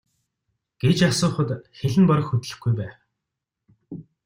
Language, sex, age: Mongolian, male, 30-39